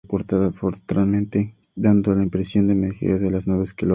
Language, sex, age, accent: Spanish, male, 19-29, México